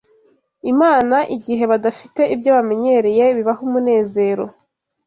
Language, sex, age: Kinyarwanda, female, 30-39